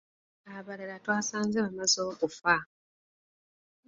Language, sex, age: Ganda, female, 30-39